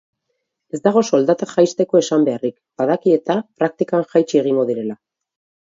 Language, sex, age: Basque, female, 40-49